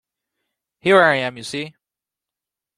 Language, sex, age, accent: English, male, 19-29, United States English